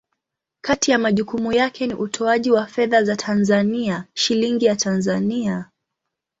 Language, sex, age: Swahili, female, 19-29